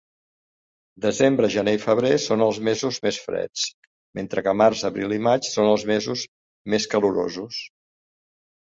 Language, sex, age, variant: Catalan, male, 70-79, Central